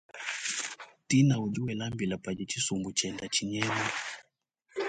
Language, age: Luba-Lulua, 19-29